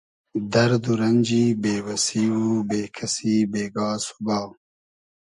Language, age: Hazaragi, 30-39